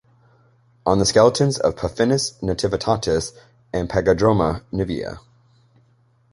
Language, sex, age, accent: English, male, 19-29, United States English